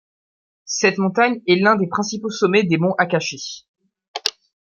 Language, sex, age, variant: French, male, 19-29, Français de métropole